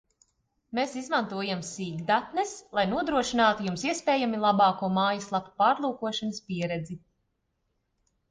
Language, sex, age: Latvian, female, 30-39